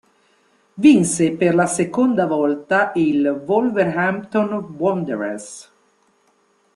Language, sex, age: Italian, female, 50-59